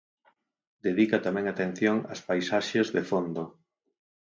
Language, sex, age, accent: Galician, male, 40-49, Central (gheada); Normativo (estándar)